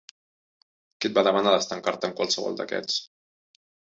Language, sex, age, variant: Catalan, male, 30-39, Central